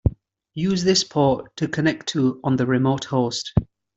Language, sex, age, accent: English, male, 30-39, England English